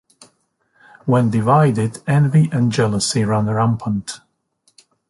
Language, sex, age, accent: English, male, 30-39, England English